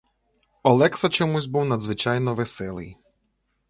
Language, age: Ukrainian, 30-39